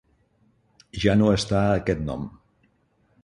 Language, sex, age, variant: Catalan, male, 60-69, Central